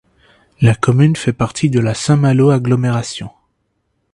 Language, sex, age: French, male, 19-29